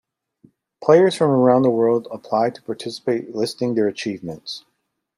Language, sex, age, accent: English, male, 40-49, United States English